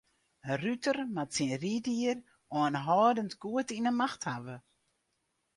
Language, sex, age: Western Frisian, female, 60-69